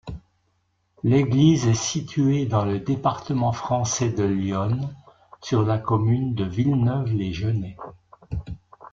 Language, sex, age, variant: French, male, 60-69, Français de métropole